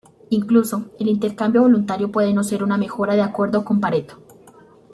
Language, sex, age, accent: Spanish, female, under 19, Andino-Pacífico: Colombia, Perú, Ecuador, oeste de Bolivia y Venezuela andina